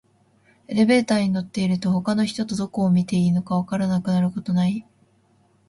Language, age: Japanese, 19-29